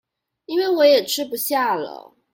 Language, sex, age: Chinese, female, 19-29